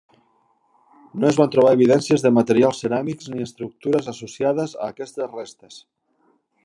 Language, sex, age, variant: Catalan, male, 40-49, Central